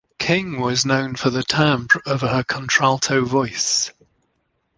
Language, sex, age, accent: English, male, 60-69, England English